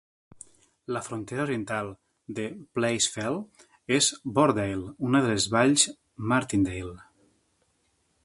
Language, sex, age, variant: Catalan, male, 40-49, Nord-Occidental